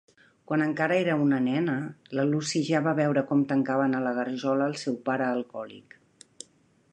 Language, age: Catalan, 50-59